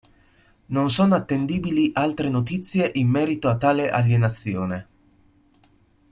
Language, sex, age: Italian, male, 19-29